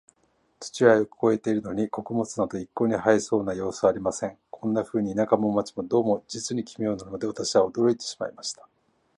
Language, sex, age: Japanese, male, 50-59